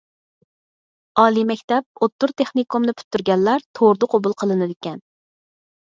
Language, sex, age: Uyghur, female, 30-39